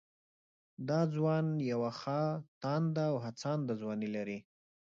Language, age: Pashto, 30-39